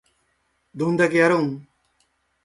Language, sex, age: Japanese, male, 60-69